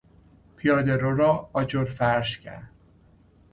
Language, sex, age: Persian, male, 30-39